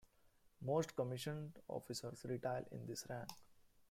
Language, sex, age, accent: English, male, 30-39, India and South Asia (India, Pakistan, Sri Lanka)